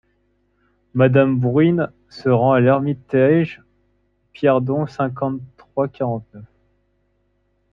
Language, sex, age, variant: French, male, 19-29, Français de métropole